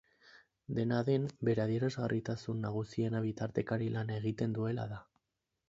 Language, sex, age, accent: Basque, male, 19-29, Mendebalekoa (Araba, Bizkaia, Gipuzkoako mendebaleko herri batzuk)